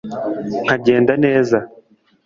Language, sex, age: Kinyarwanda, male, 19-29